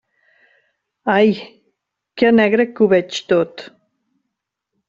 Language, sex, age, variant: Catalan, female, 50-59, Central